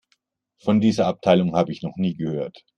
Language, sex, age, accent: German, male, 50-59, Deutschland Deutsch